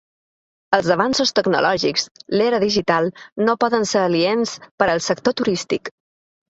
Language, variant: Catalan, Balear